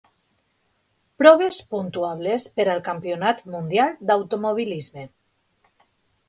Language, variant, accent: Catalan, Alacantí, valencià